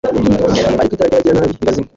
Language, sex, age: Kinyarwanda, male, 19-29